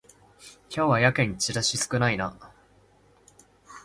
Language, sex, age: Japanese, male, 19-29